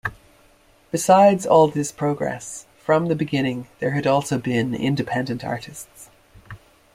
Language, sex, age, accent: English, female, 50-59, Irish English